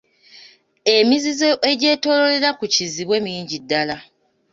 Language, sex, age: Ganda, female, 19-29